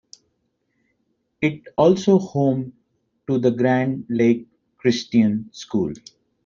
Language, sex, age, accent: English, male, 30-39, India and South Asia (India, Pakistan, Sri Lanka)